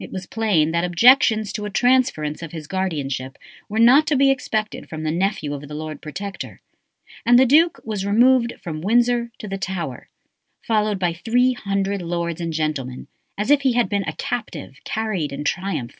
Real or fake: real